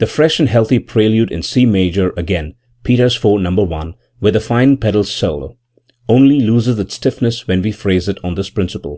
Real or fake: real